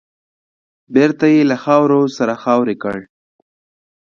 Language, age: Pashto, 19-29